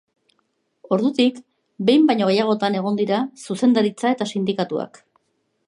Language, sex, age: Basque, female, 50-59